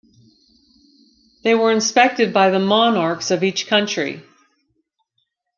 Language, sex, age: English, female, 50-59